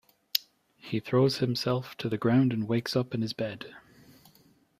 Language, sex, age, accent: English, male, 19-29, Irish English